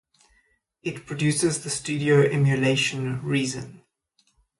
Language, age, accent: English, 30-39, Southern African (South Africa, Zimbabwe, Namibia)